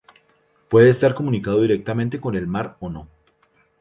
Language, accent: Spanish, Andino-Pacífico: Colombia, Perú, Ecuador, oeste de Bolivia y Venezuela andina